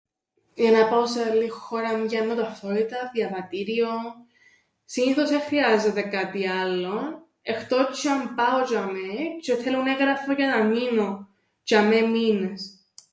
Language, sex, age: Greek, female, 19-29